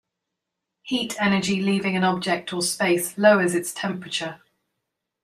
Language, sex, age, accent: English, female, 40-49, England English